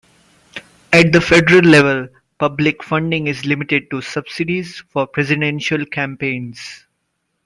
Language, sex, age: English, male, 30-39